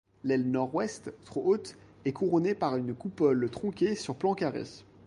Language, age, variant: French, 19-29, Français de métropole